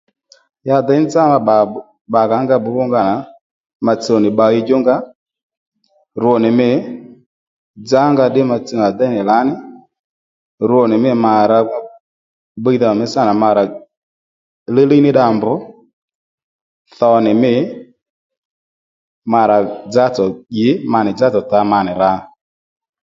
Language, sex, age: Lendu, male, 30-39